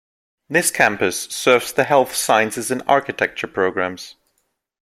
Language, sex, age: English, male, 19-29